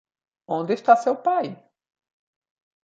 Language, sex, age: Portuguese, male, 19-29